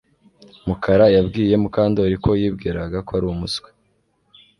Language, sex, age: Kinyarwanda, male, 19-29